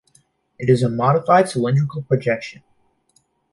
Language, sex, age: English, male, under 19